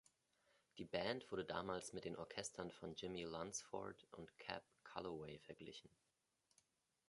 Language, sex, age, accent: German, male, 30-39, Deutschland Deutsch